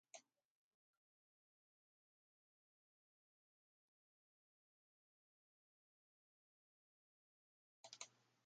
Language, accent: English, England English